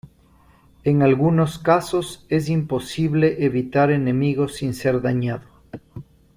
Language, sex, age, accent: Spanish, male, 40-49, Andino-Pacífico: Colombia, Perú, Ecuador, oeste de Bolivia y Venezuela andina